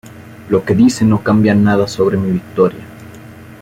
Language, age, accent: Spanish, 50-59, México